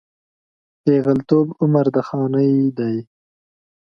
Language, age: Pashto, 19-29